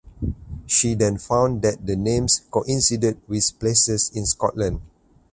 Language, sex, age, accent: English, male, 30-39, Malaysian English